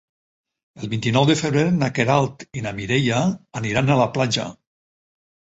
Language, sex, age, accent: Catalan, male, 60-69, valencià